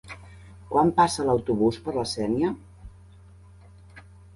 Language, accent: Catalan, nord-oriental